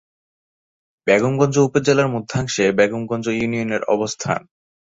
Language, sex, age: Bengali, male, 19-29